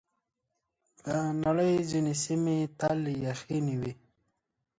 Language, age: Pashto, 19-29